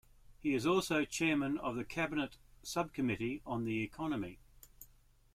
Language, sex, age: English, male, 60-69